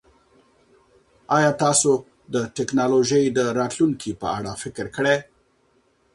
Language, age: Pashto, 40-49